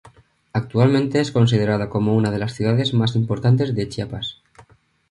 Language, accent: Spanish, España: Centro-Sur peninsular (Madrid, Toledo, Castilla-La Mancha)